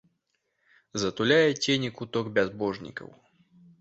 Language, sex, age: Belarusian, male, 19-29